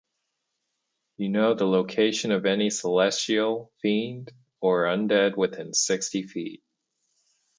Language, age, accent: English, 30-39, United States English